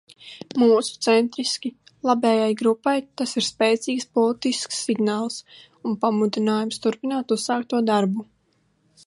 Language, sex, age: Latvian, female, under 19